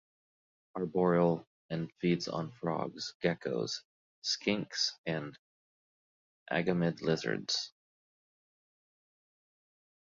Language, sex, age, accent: English, male, 30-39, United States English